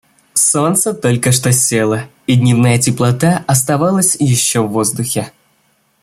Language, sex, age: Russian, male, under 19